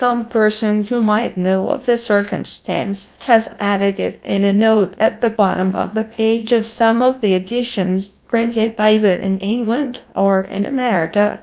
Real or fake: fake